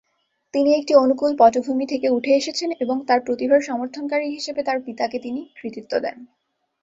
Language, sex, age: Bengali, female, 19-29